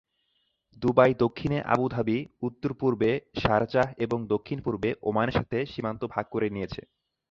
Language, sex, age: Bengali, male, 19-29